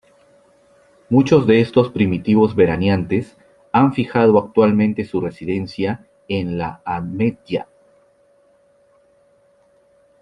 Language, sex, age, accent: Spanish, male, 40-49, Andino-Pacífico: Colombia, Perú, Ecuador, oeste de Bolivia y Venezuela andina